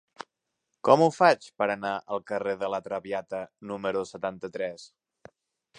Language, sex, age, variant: Catalan, male, 19-29, Central